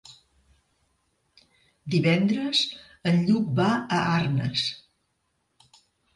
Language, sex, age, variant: Catalan, female, 60-69, Central